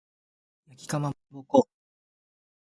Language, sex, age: Japanese, male, 19-29